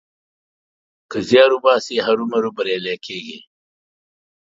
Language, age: Pashto, 50-59